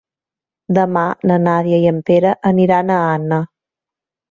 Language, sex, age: Catalan, female, 40-49